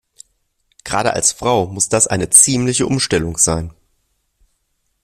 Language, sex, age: German, male, 30-39